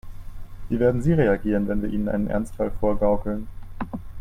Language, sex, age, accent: German, male, 19-29, Deutschland Deutsch